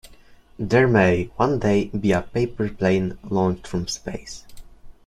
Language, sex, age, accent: English, male, under 19, United States English